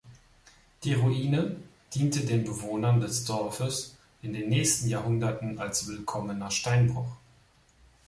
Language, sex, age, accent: German, male, 30-39, Deutschland Deutsch